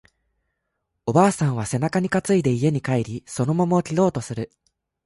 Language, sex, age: Japanese, male, under 19